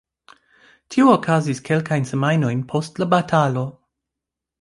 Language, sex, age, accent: Esperanto, female, 50-59, Internacia